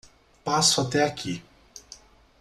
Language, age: Portuguese, 30-39